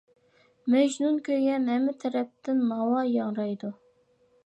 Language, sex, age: Uyghur, female, 19-29